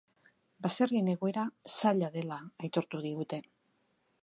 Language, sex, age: Basque, female, 60-69